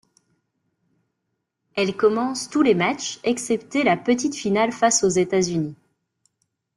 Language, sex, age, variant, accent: French, female, 30-39, Français d'Europe, Français de Belgique